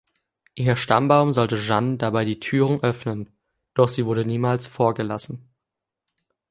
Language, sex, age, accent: German, male, under 19, Deutschland Deutsch